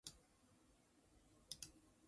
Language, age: Chinese, 19-29